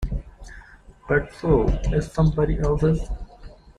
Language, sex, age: English, male, under 19